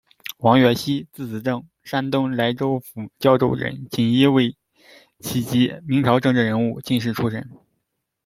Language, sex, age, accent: Chinese, male, 19-29, 出生地：江苏省